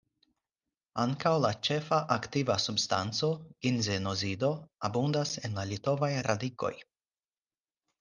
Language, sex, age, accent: Esperanto, male, 19-29, Internacia